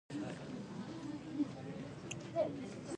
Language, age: English, 19-29